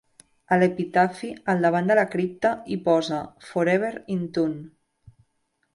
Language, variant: Catalan, Central